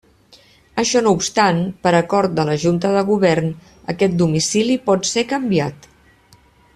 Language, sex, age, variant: Catalan, female, 50-59, Central